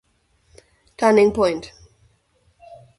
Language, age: English, 40-49